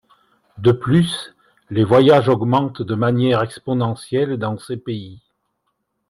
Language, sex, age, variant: French, male, 60-69, Français de métropole